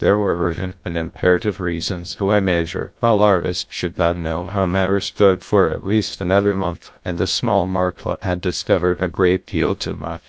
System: TTS, GlowTTS